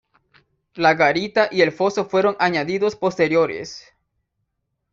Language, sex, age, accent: Spanish, male, 19-29, América central